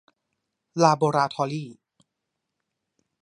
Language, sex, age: Thai, male, 30-39